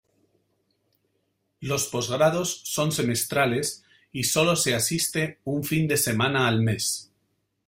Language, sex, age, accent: Spanish, male, 40-49, España: Norte peninsular (Asturias, Castilla y León, Cantabria, País Vasco, Navarra, Aragón, La Rioja, Guadalajara, Cuenca)